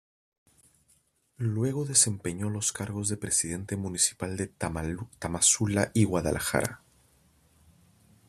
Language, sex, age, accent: Spanish, male, 30-39, Andino-Pacífico: Colombia, Perú, Ecuador, oeste de Bolivia y Venezuela andina